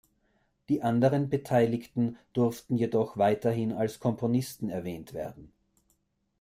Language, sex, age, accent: German, male, 40-49, Österreichisches Deutsch